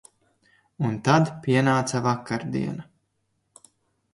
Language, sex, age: Latvian, male, 19-29